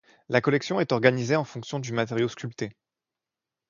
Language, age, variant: French, 19-29, Français de métropole